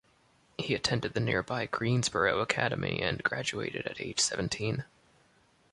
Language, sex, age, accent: English, male, 19-29, United States English